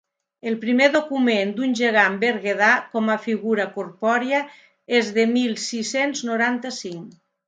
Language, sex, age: Catalan, female, 50-59